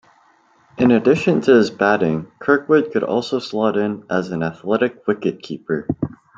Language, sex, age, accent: English, male, 19-29, United States English